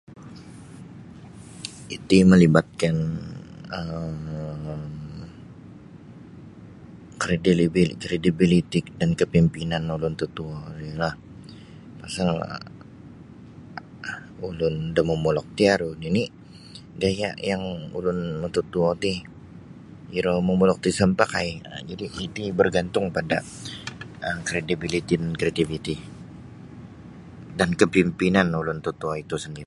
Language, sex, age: Sabah Bisaya, male, 19-29